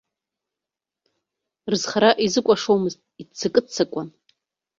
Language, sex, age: Abkhazian, female, 30-39